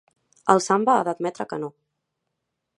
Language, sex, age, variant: Catalan, female, 19-29, Central